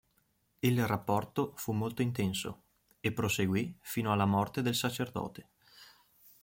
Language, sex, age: Italian, male, 19-29